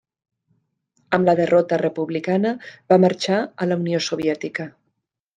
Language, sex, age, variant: Catalan, female, 50-59, Nord-Occidental